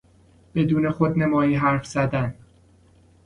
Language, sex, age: Persian, male, 30-39